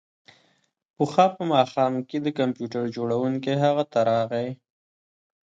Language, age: Pashto, 19-29